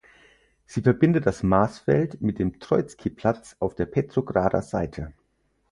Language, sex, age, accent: German, male, 30-39, Deutschland Deutsch